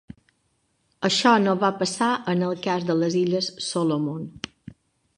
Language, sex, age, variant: Catalan, female, 40-49, Balear